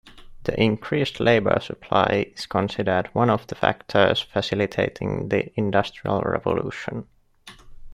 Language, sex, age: English, male, 19-29